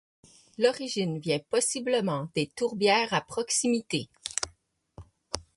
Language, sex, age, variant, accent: French, female, 30-39, Français d'Amérique du Nord, Français du Canada